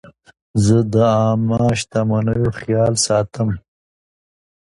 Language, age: Pashto, 40-49